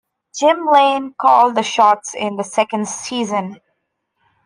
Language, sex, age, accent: English, female, 19-29, India and South Asia (India, Pakistan, Sri Lanka)